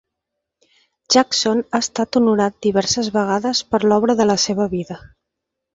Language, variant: Catalan, Septentrional